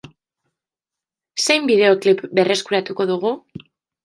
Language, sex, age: Basque, female, 19-29